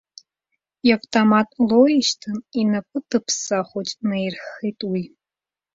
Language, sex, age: Abkhazian, female, 19-29